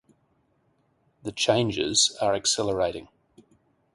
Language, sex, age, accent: English, male, 40-49, Australian English